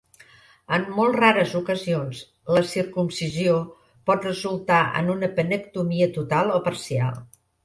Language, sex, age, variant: Catalan, female, 60-69, Central